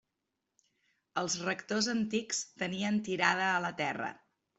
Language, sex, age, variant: Catalan, female, 40-49, Central